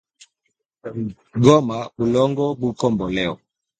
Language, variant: Swahili, Kiswahili cha Bara ya Kenya